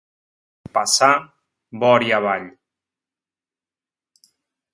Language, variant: Catalan, Septentrional